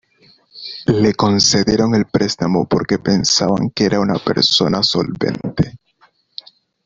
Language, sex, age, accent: Spanish, male, 19-29, América central